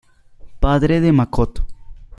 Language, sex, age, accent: Spanish, male, under 19, Andino-Pacífico: Colombia, Perú, Ecuador, oeste de Bolivia y Venezuela andina